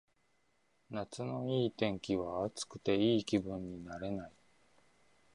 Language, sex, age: Japanese, male, 30-39